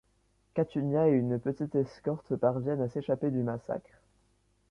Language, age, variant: French, under 19, Français de métropole